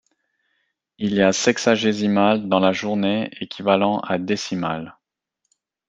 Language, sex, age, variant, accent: French, male, 30-39, Français d'Europe, Français de Suisse